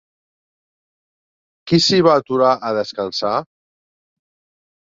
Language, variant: Catalan, Central